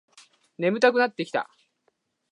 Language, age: Japanese, 19-29